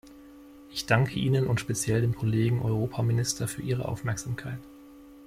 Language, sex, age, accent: German, male, 30-39, Deutschland Deutsch